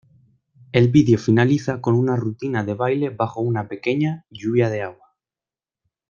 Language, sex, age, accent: Spanish, male, 19-29, España: Centro-Sur peninsular (Madrid, Toledo, Castilla-La Mancha)